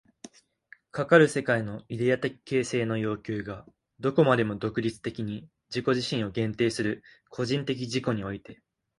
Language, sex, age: Japanese, male, 19-29